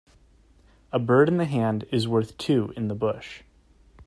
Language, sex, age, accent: English, male, 19-29, United States English